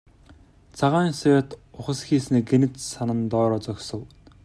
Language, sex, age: Mongolian, male, 19-29